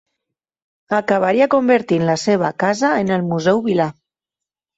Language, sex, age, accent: Catalan, female, 40-49, valencià; Tortosí